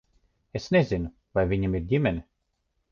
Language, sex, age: Latvian, male, 30-39